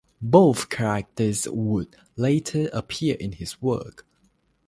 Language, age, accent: English, 19-29, United States English; Malaysian English